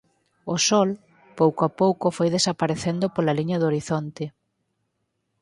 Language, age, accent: Galician, 40-49, Oriental (común en zona oriental)